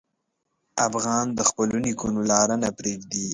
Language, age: Pashto, 19-29